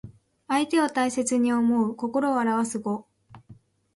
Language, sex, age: Japanese, female, 19-29